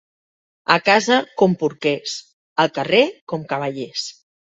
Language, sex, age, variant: Catalan, female, 50-59, Central